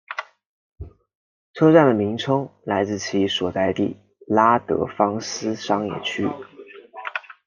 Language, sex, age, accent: Chinese, male, 19-29, 出生地：湖北省